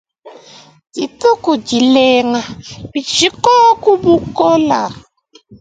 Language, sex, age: Luba-Lulua, female, 19-29